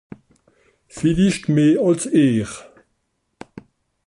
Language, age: Swiss German, 60-69